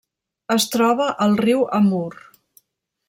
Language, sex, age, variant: Catalan, female, 50-59, Central